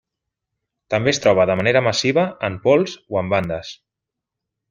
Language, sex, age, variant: Catalan, male, 30-39, Central